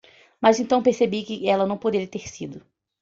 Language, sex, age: Portuguese, female, under 19